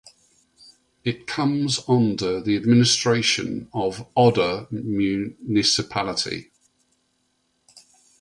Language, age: English, 60-69